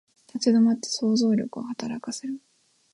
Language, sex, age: Japanese, female, 19-29